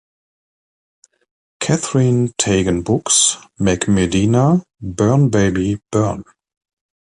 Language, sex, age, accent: German, male, 40-49, Deutschland Deutsch